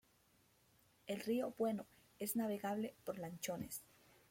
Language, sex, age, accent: Spanish, female, 19-29, Andino-Pacífico: Colombia, Perú, Ecuador, oeste de Bolivia y Venezuela andina